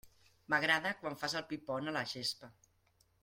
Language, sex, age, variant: Catalan, female, 50-59, Central